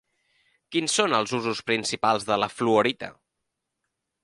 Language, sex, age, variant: Catalan, male, 19-29, Central